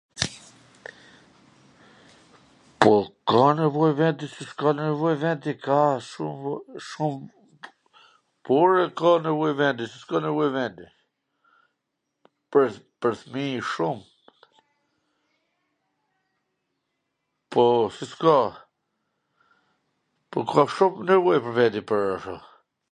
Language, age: Gheg Albanian, 40-49